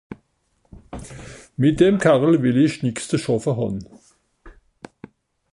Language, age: Swiss German, 60-69